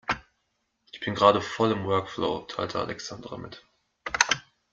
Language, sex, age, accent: German, male, 19-29, Deutschland Deutsch